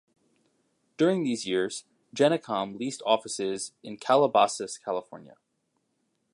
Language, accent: English, United States English